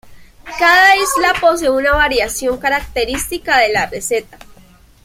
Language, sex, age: Spanish, female, 19-29